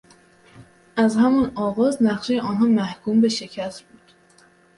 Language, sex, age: Persian, female, 19-29